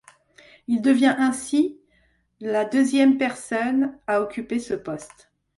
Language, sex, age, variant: French, female, 40-49, Français de métropole